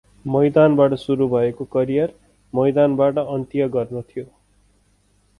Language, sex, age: Nepali, male, 30-39